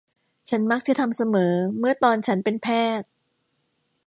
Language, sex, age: Thai, female, 50-59